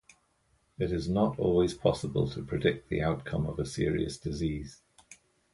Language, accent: English, Irish English